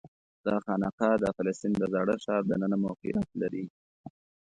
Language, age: Pashto, 30-39